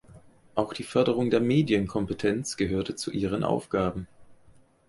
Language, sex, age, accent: German, male, 30-39, Deutschland Deutsch